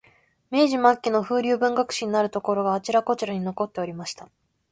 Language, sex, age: Japanese, male, 19-29